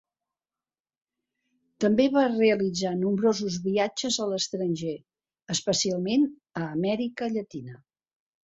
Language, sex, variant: Catalan, female, Central